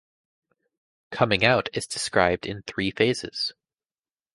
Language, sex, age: English, female, 19-29